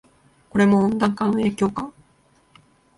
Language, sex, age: Japanese, female, 19-29